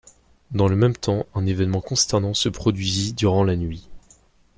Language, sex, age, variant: French, male, under 19, Français de métropole